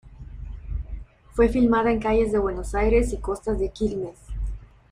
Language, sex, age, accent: Spanish, female, 19-29, América central